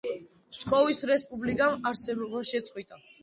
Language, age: Georgian, under 19